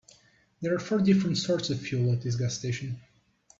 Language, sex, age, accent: English, male, 19-29, United States English